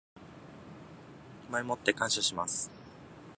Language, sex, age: Japanese, male, 19-29